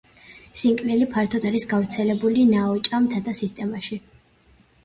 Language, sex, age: Georgian, female, 19-29